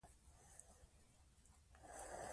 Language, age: Pashto, 19-29